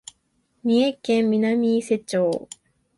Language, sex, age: Japanese, female, 19-29